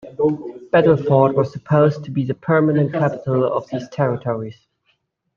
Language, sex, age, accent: English, male, 19-29, United States English